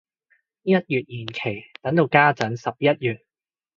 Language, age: Cantonese, 40-49